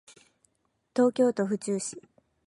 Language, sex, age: Japanese, female, 19-29